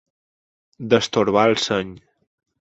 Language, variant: Catalan, Balear